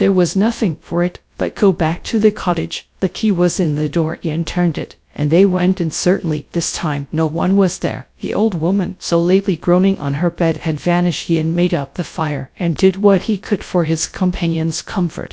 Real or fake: fake